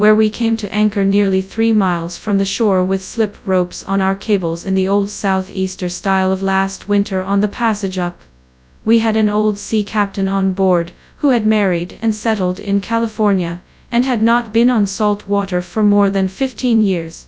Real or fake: fake